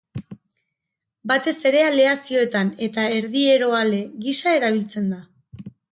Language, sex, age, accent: Basque, female, 30-39, Erdialdekoa edo Nafarra (Gipuzkoa, Nafarroa)